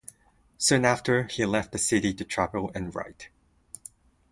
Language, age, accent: English, 19-29, United States English